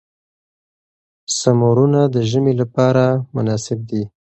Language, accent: Pashto, پکتیا ولایت، احمدزی